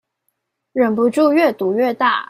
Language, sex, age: Chinese, female, 19-29